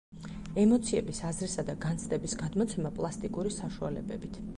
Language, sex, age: Georgian, female, 40-49